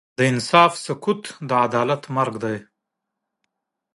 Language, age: Pashto, 40-49